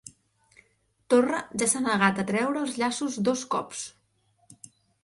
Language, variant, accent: Catalan, Central, central